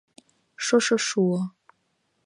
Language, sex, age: Mari, female, under 19